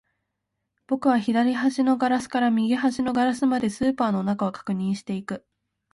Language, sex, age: Japanese, female, under 19